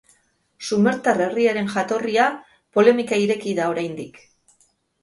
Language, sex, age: Basque, female, 50-59